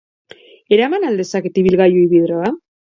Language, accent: Basque, Mendebalekoa (Araba, Bizkaia, Gipuzkoako mendebaleko herri batzuk)